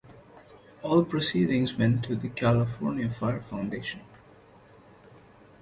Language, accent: English, United States English; Australian English; India and South Asia (India, Pakistan, Sri Lanka); Singaporean English